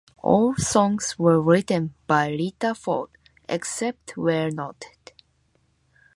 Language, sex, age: English, female, 19-29